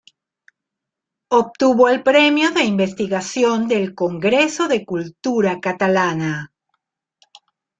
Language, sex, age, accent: Spanish, female, 50-59, Caribe: Cuba, Venezuela, Puerto Rico, República Dominicana, Panamá, Colombia caribeña, México caribeño, Costa del golfo de México